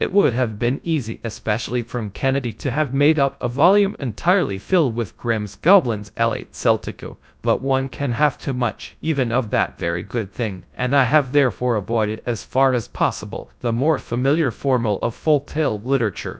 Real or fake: fake